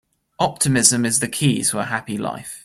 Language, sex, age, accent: English, male, 19-29, England English